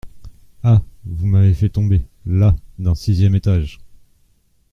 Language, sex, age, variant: French, male, 40-49, Français de métropole